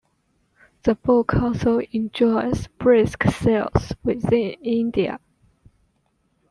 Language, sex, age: English, female, 19-29